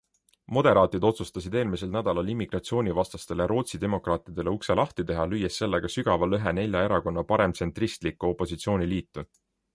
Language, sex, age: Estonian, male, 19-29